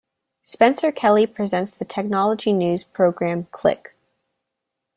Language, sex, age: English, female, under 19